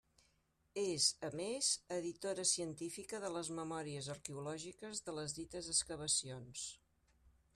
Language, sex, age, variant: Catalan, female, 60-69, Central